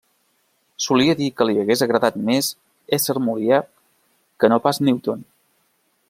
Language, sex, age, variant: Catalan, male, 30-39, Central